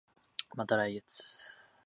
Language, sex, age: Japanese, male, under 19